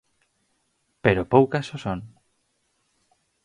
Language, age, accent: Galician, 19-29, Normativo (estándar)